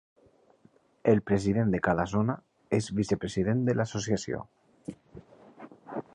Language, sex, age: Catalan, male, 30-39